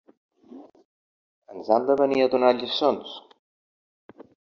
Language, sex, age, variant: Catalan, male, 50-59, Central